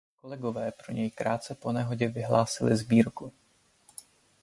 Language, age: Czech, 19-29